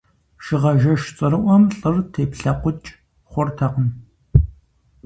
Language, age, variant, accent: Kabardian, 19-29, Адыгэбзэ (Къэбэрдей, Кирил, псоми зэдай), Джылэхъстэней (Gilahsteney)